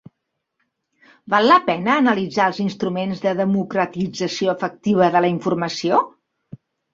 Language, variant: Catalan, Central